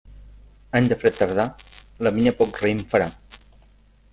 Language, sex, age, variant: Catalan, male, 40-49, Central